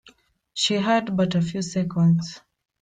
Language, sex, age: English, female, 19-29